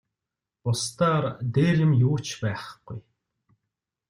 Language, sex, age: Mongolian, male, 30-39